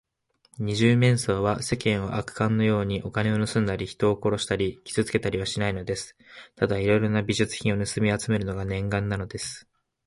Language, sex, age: Japanese, male, 19-29